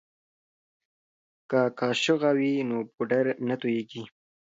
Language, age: Pashto, 19-29